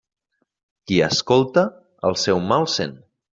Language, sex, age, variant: Catalan, male, 19-29, Nord-Occidental